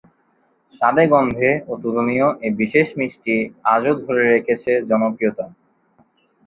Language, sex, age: Bengali, male, 19-29